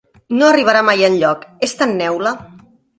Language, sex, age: Catalan, female, 40-49